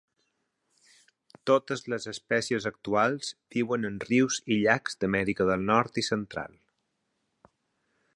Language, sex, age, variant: Catalan, male, 40-49, Balear